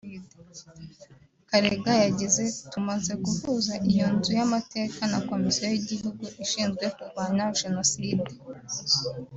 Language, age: Kinyarwanda, 19-29